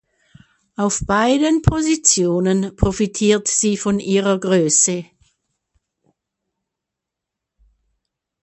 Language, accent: German, Schweizerdeutsch